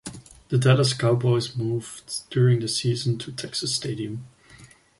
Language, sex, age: English, male, 19-29